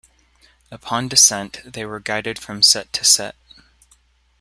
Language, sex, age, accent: English, male, 19-29, United States English